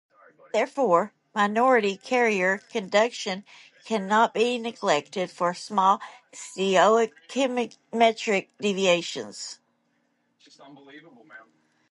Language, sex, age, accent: English, female, 40-49, United States English